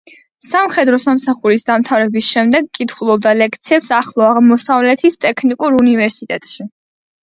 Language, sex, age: Georgian, female, under 19